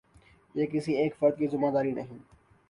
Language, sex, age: Urdu, male, 19-29